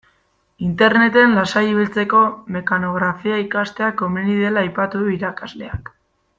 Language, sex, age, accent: Basque, female, 19-29, Mendebalekoa (Araba, Bizkaia, Gipuzkoako mendebaleko herri batzuk)